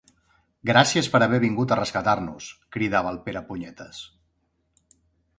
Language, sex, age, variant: Catalan, male, 40-49, Central